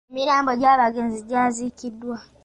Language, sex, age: Ganda, male, 19-29